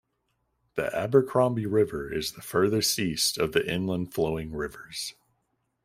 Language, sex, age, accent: English, male, 19-29, United States English